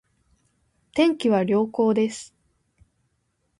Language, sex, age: Japanese, female, 19-29